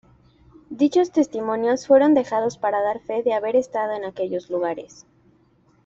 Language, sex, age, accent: Spanish, female, 19-29, México